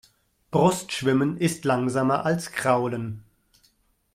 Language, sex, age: German, male, 50-59